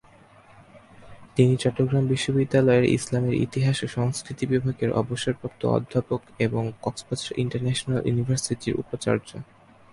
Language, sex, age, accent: Bengali, male, under 19, Native